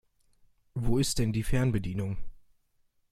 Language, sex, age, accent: German, male, under 19, Deutschland Deutsch